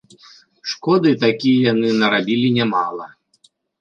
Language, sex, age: Belarusian, male, 40-49